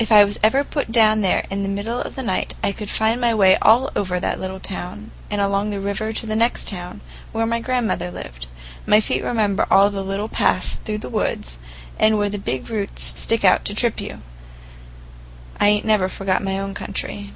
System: none